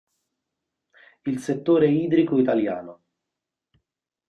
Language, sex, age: Italian, male, 30-39